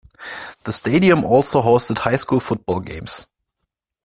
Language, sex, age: English, male, 19-29